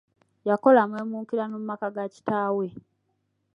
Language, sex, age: Ganda, female, 19-29